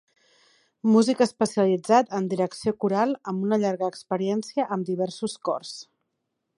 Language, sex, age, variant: Catalan, female, 40-49, Central